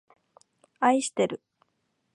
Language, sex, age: Japanese, female, 19-29